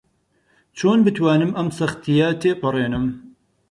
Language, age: Central Kurdish, 30-39